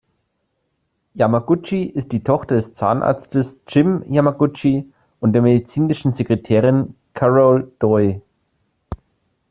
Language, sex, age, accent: German, male, 30-39, Deutschland Deutsch